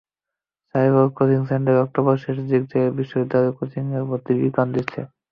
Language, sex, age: Bengali, male, 19-29